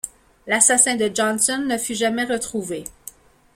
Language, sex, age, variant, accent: French, female, 40-49, Français d'Amérique du Nord, Français du Canada